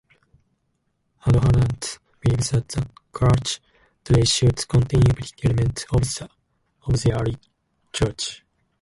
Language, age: English, 19-29